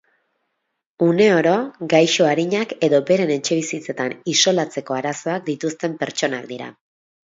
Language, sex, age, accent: Basque, female, 30-39, Mendebalekoa (Araba, Bizkaia, Gipuzkoako mendebaleko herri batzuk)